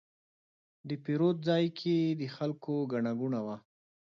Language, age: Pashto, 30-39